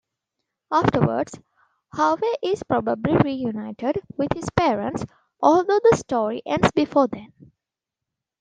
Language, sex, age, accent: English, female, 19-29, India and South Asia (India, Pakistan, Sri Lanka)